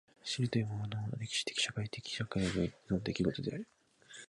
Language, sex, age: Japanese, male, 19-29